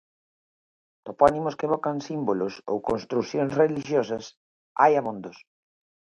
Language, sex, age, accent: Galician, female, 50-59, Atlántico (seseo e gheada)